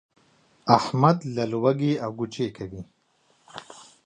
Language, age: Pashto, 30-39